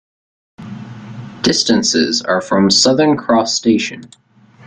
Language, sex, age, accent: English, male, under 19, Canadian English